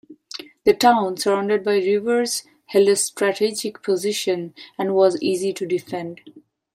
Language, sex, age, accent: English, female, 30-39, India and South Asia (India, Pakistan, Sri Lanka)